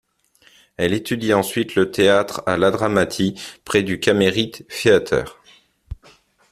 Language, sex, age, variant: French, male, 30-39, Français de métropole